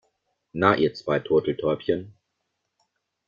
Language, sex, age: German, male, 40-49